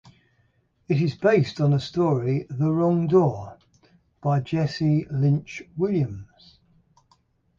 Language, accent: English, England English